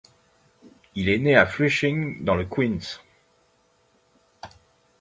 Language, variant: French, Français de métropole